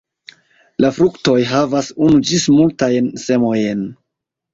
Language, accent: Esperanto, Internacia